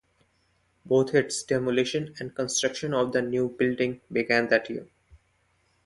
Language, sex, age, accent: English, male, 19-29, India and South Asia (India, Pakistan, Sri Lanka)